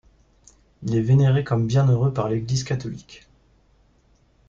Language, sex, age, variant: French, male, 19-29, Français de métropole